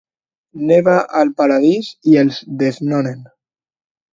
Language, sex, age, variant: Catalan, male, under 19, Alacantí